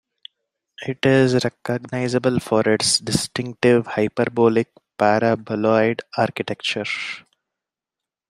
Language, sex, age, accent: English, male, 30-39, India and South Asia (India, Pakistan, Sri Lanka)